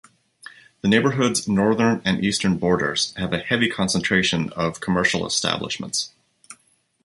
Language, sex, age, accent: English, male, 40-49, United States English